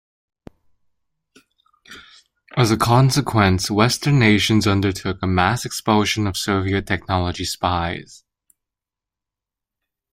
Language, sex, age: English, male, 19-29